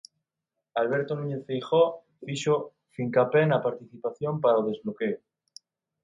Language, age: Galician, 19-29